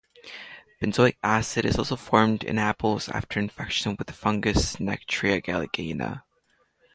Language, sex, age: English, male, under 19